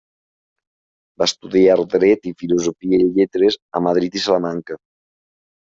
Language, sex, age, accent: Catalan, male, 40-49, valencià